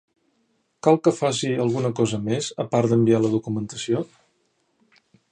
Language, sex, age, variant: Catalan, male, 40-49, Central